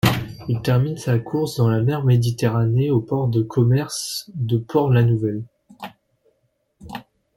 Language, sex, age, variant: French, male, 19-29, Français de métropole